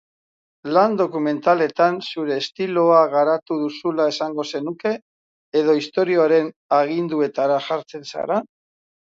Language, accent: Basque, Mendebalekoa (Araba, Bizkaia, Gipuzkoako mendebaleko herri batzuk)